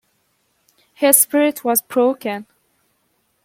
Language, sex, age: English, female, 19-29